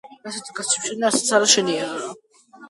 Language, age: Georgian, 90+